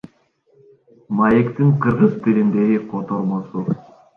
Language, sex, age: Kyrgyz, male, 19-29